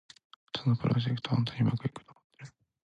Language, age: Japanese, 19-29